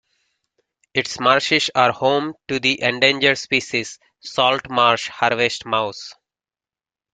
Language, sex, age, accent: English, male, 40-49, United States English